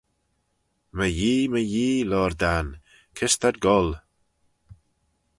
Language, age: Manx, 40-49